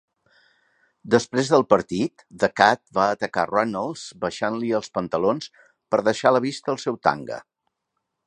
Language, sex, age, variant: Catalan, male, 60-69, Central